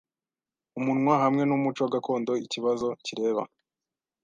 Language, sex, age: Kinyarwanda, male, 19-29